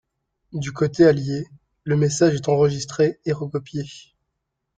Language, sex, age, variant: French, male, 19-29, Français de métropole